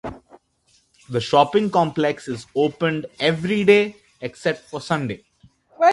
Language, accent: English, India and South Asia (India, Pakistan, Sri Lanka)